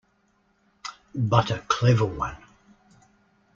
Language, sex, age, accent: English, male, 60-69, Australian English